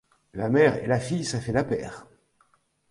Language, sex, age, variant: French, male, 60-69, Français de métropole